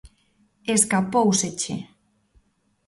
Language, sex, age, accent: Galician, female, 19-29, Normativo (estándar)